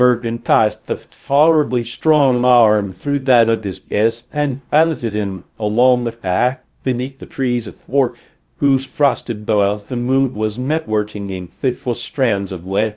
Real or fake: fake